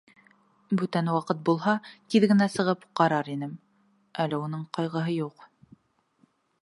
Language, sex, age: Bashkir, female, 19-29